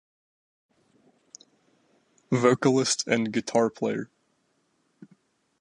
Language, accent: English, United States English